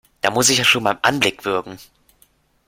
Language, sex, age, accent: German, male, under 19, Deutschland Deutsch